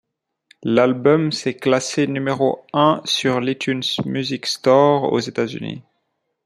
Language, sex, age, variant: French, male, 30-39, Français de métropole